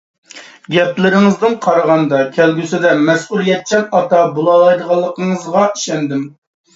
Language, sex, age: Uyghur, female, 19-29